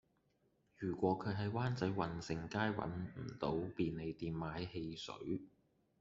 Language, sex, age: Cantonese, male, 19-29